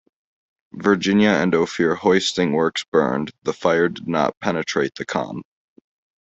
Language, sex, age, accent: English, male, 19-29, United States English